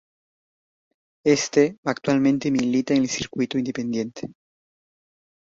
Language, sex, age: Spanish, male, under 19